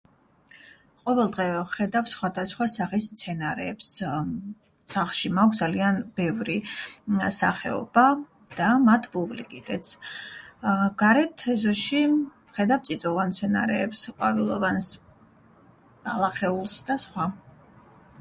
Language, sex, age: Georgian, female, 40-49